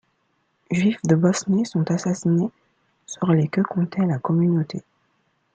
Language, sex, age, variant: French, female, under 19, Français de métropole